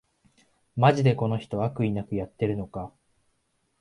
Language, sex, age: Japanese, male, 19-29